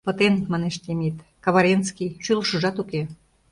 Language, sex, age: Mari, female, 50-59